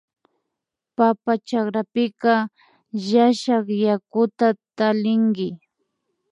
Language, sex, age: Imbabura Highland Quichua, female, 30-39